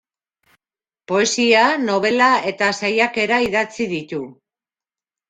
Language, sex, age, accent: Basque, male, 19-29, Mendebalekoa (Araba, Bizkaia, Gipuzkoako mendebaleko herri batzuk)